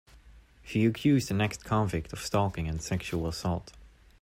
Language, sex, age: English, male, 19-29